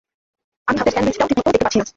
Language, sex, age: Bengali, female, 19-29